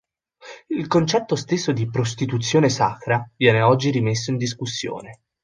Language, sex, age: Italian, male, 19-29